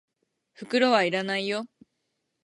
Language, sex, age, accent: Japanese, female, 19-29, 標準語